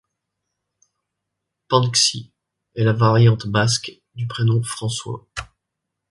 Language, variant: French, Français de métropole